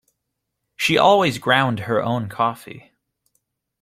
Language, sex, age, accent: English, male, 19-29, United States English